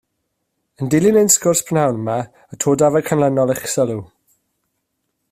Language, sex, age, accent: Welsh, male, 30-39, Y Deyrnas Unedig Cymraeg